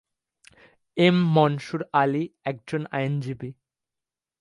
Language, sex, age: Bengali, male, 19-29